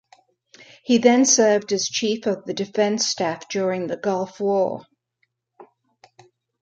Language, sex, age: English, female, 70-79